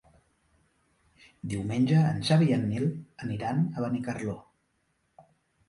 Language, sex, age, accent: Catalan, male, 30-39, central; nord-occidental; septentrional